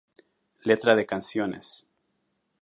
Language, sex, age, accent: Spanish, male, 40-49, América central